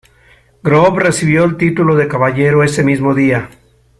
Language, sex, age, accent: Spanish, male, 70-79, México